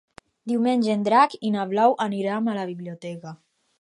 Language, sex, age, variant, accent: Catalan, female, under 19, Alacantí, valencià